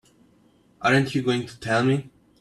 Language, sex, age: English, male, 19-29